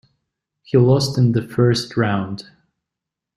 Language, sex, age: English, male, 19-29